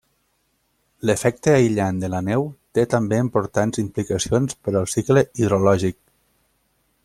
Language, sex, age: Catalan, male, 19-29